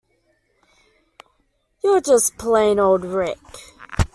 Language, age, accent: English, under 19, Australian English